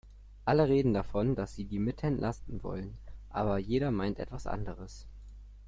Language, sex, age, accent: German, male, 19-29, Deutschland Deutsch